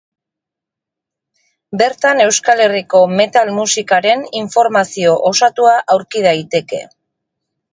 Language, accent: Basque, Erdialdekoa edo Nafarra (Gipuzkoa, Nafarroa)